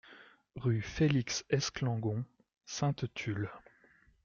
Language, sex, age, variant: French, male, 19-29, Français de métropole